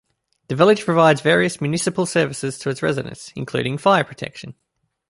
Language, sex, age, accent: English, male, 19-29, Australian English